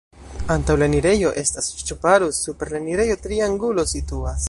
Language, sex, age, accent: Esperanto, male, under 19, Internacia